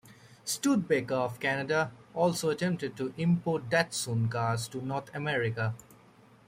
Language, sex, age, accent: English, male, 19-29, United States English